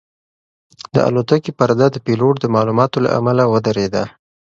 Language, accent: Pashto, پکتیا ولایت، احمدزی